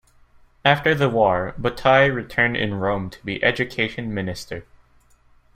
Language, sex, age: English, male, under 19